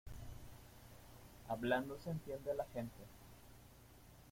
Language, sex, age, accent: Spanish, male, 30-39, Caribe: Cuba, Venezuela, Puerto Rico, República Dominicana, Panamá, Colombia caribeña, México caribeño, Costa del golfo de México